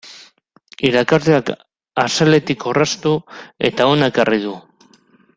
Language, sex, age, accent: Basque, male, 40-49, Mendebalekoa (Araba, Bizkaia, Gipuzkoako mendebaleko herri batzuk)